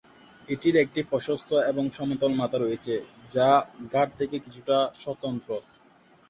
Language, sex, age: Bengali, male, 19-29